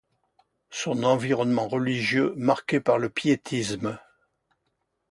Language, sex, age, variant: French, male, 80-89, Français de métropole